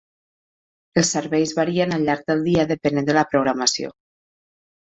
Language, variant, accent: Catalan, Nord-Occidental, Tortosí